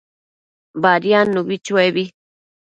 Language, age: Matsés, 19-29